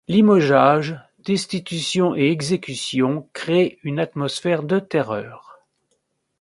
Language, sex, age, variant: French, male, 60-69, Français de métropole